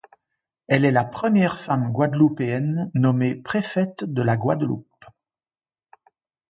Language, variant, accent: French, Français d'Europe, Français de Belgique